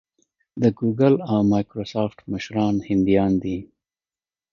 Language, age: Pashto, 30-39